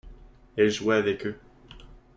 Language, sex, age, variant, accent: French, male, 19-29, Français d'Amérique du Nord, Français du Canada